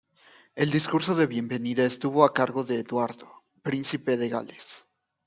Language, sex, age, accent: Spanish, male, 19-29, México